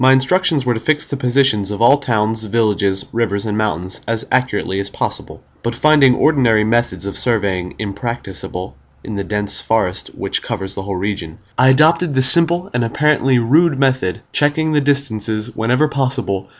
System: none